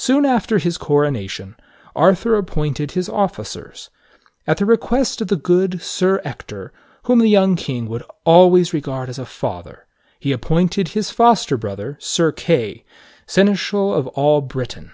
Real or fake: real